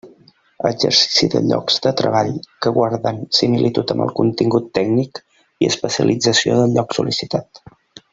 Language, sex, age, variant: Catalan, male, 30-39, Central